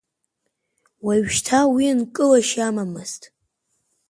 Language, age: Abkhazian, under 19